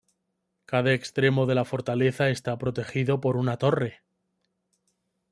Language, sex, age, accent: Spanish, male, 40-49, España: Norte peninsular (Asturias, Castilla y León, Cantabria, País Vasco, Navarra, Aragón, La Rioja, Guadalajara, Cuenca)